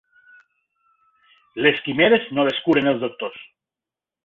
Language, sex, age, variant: Catalan, male, 40-49, Septentrional